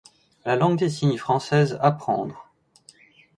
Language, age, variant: French, 19-29, Français de métropole